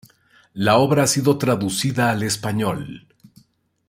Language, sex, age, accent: Spanish, male, 40-49, México